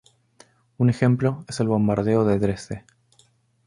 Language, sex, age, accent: Spanish, male, 19-29, Rioplatense: Argentina, Uruguay, este de Bolivia, Paraguay